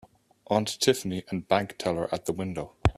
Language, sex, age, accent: English, male, 40-49, Irish English